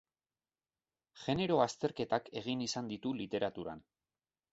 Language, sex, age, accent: Basque, male, 40-49, Mendebalekoa (Araba, Bizkaia, Gipuzkoako mendebaleko herri batzuk)